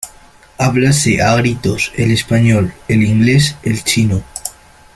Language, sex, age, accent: Spanish, male, under 19, España: Centro-Sur peninsular (Madrid, Toledo, Castilla-La Mancha)